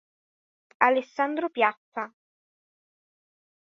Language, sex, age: Italian, male, under 19